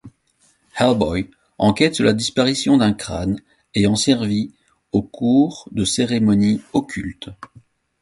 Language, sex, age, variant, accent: French, male, 40-49, Français d'Europe, Français de Belgique